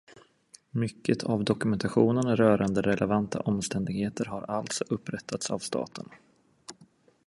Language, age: Swedish, 30-39